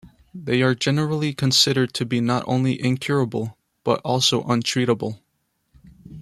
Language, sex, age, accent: English, male, 19-29, United States English